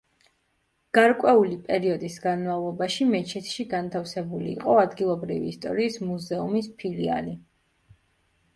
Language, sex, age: Georgian, female, 19-29